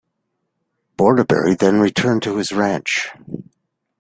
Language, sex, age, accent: English, male, 50-59, Canadian English